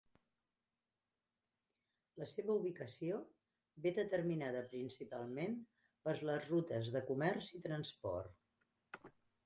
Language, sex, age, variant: Catalan, male, 40-49, Central